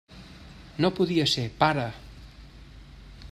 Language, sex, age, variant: Catalan, male, 50-59, Central